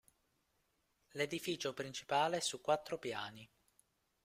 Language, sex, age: Italian, male, 19-29